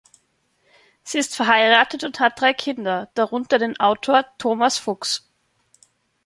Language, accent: German, Österreichisches Deutsch